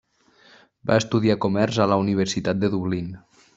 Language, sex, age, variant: Catalan, male, under 19, Nord-Occidental